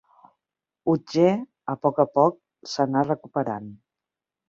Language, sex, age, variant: Catalan, female, 40-49, Central